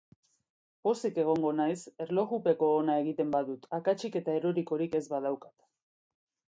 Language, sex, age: Basque, female, 40-49